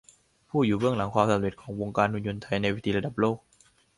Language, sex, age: Thai, male, under 19